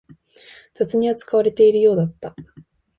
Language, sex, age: Japanese, female, 19-29